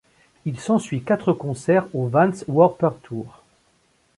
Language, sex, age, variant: French, male, 50-59, Français de métropole